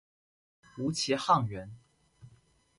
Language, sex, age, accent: Chinese, male, under 19, 出生地：上海市